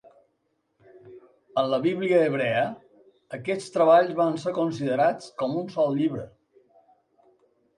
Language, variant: Catalan, Balear